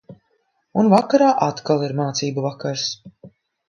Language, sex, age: Latvian, female, 40-49